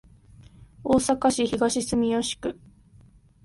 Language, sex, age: Japanese, female, 19-29